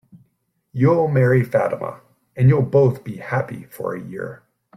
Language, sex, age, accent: English, male, 40-49, United States English